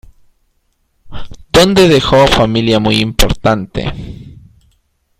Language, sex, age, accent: Spanish, male, 40-49, Andino-Pacífico: Colombia, Perú, Ecuador, oeste de Bolivia y Venezuela andina